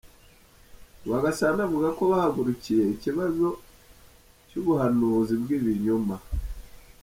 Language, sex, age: Kinyarwanda, male, 30-39